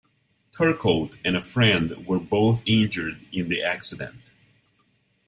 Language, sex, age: English, male, 30-39